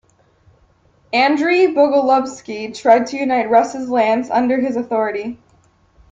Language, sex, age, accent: English, female, under 19, United States English